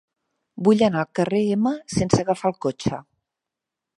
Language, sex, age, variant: Catalan, female, 50-59, Central